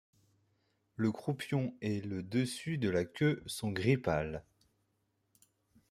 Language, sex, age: French, male, 30-39